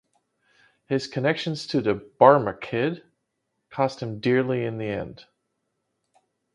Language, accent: English, United States English